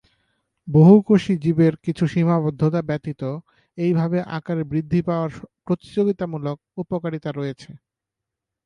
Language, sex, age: Bengali, male, 30-39